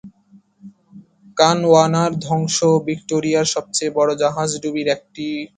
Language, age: Bengali, 19-29